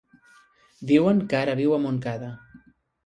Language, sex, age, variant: Catalan, male, 30-39, Central